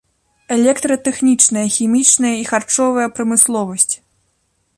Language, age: Belarusian, 19-29